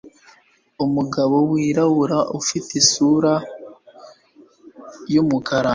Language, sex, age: Kinyarwanda, male, under 19